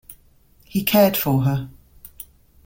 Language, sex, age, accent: English, female, 50-59, England English